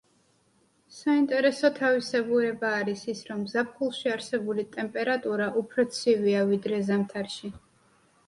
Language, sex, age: Georgian, female, 19-29